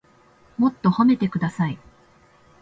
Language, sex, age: Japanese, female, 19-29